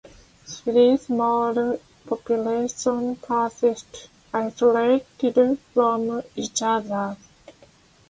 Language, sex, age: English, female, 30-39